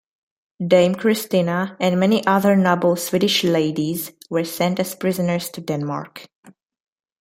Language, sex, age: English, female, under 19